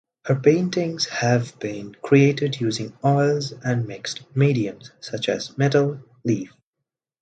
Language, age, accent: English, 19-29, India and South Asia (India, Pakistan, Sri Lanka)